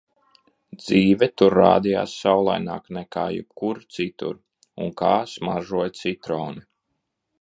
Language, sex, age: Latvian, male, 30-39